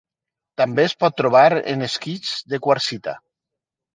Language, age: Catalan, 50-59